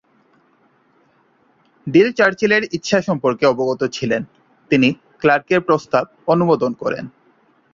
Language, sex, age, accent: Bengali, male, 19-29, প্রমিত